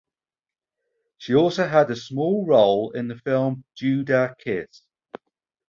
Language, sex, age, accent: English, male, 40-49, England English